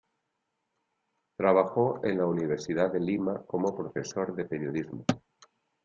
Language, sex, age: Spanish, male, 60-69